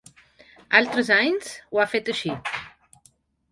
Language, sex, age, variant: Catalan, female, 40-49, Balear